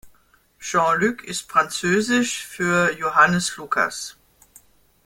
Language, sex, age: German, male, 50-59